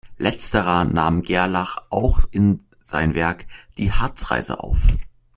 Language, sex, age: German, male, under 19